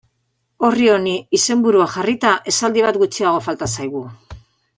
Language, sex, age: Basque, female, 60-69